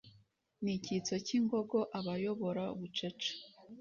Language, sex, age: Kinyarwanda, female, 19-29